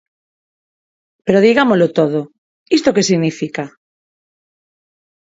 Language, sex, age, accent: Galician, female, 40-49, Neofalante